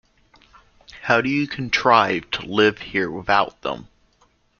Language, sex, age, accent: English, male, 19-29, United States English